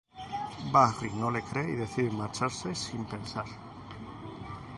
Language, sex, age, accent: Spanish, male, 40-49, España: Norte peninsular (Asturias, Castilla y León, Cantabria, País Vasco, Navarra, Aragón, La Rioja, Guadalajara, Cuenca)